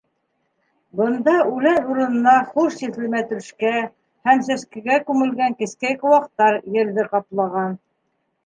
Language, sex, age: Bashkir, female, 60-69